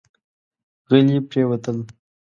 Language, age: Pashto, 19-29